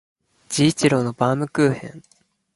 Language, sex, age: Japanese, male, 19-29